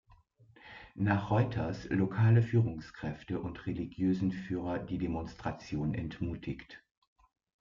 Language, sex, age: German, female, 50-59